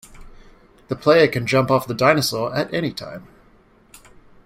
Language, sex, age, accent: English, male, 30-39, New Zealand English